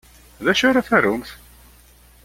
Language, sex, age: Kabyle, male, 50-59